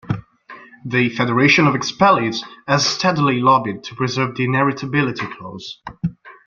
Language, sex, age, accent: English, male, 19-29, United States English